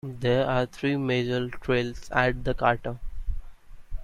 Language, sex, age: English, male, 19-29